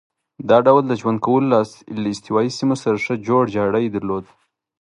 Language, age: Pashto, 19-29